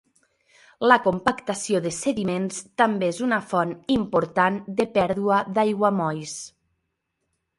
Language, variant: Catalan, Central